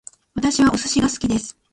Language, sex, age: Japanese, female, 30-39